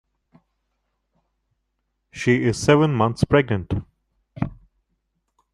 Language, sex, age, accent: English, male, 40-49, India and South Asia (India, Pakistan, Sri Lanka)